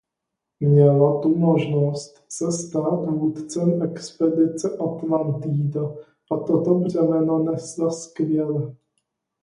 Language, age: Czech, 30-39